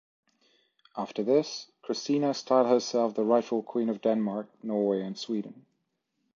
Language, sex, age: English, male, 30-39